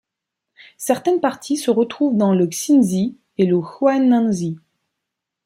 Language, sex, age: French, female, 30-39